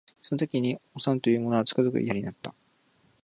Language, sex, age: Japanese, male, 19-29